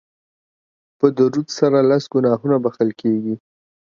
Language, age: Pashto, 19-29